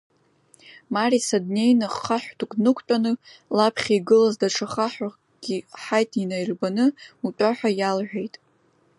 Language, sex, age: Abkhazian, female, under 19